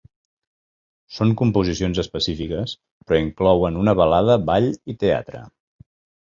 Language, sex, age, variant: Catalan, male, 50-59, Central